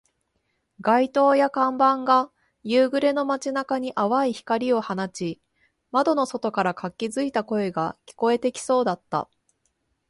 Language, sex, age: Japanese, female, 30-39